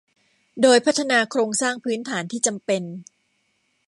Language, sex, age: Thai, female, 50-59